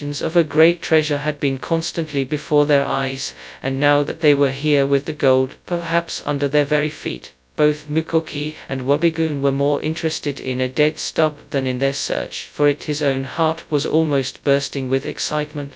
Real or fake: fake